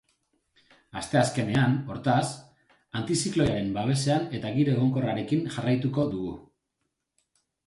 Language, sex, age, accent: Basque, male, 30-39, Mendebalekoa (Araba, Bizkaia, Gipuzkoako mendebaleko herri batzuk)